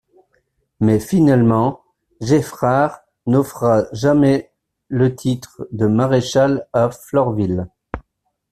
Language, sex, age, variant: French, male, 50-59, Français de métropole